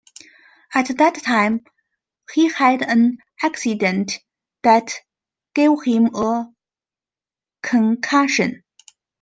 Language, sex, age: English, female, 30-39